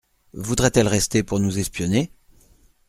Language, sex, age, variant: French, male, 40-49, Français de métropole